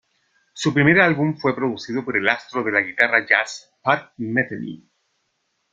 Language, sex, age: Spanish, male, 50-59